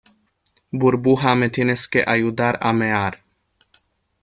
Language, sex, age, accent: Spanish, male, under 19, América central